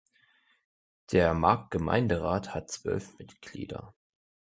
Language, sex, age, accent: German, male, 19-29, Deutschland Deutsch